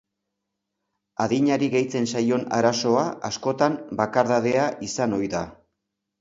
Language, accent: Basque, Mendebalekoa (Araba, Bizkaia, Gipuzkoako mendebaleko herri batzuk)